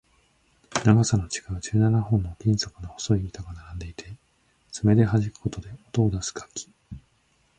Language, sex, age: Japanese, male, 30-39